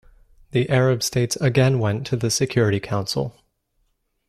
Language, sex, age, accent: English, male, 19-29, United States English